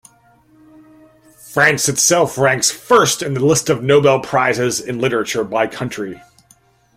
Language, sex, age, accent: English, male, 40-49, Canadian English